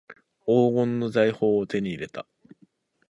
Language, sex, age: Japanese, male, 19-29